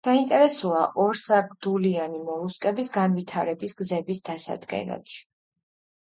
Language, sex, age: Georgian, female, 19-29